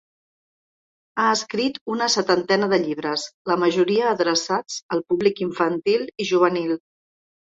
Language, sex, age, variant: Catalan, female, 50-59, Central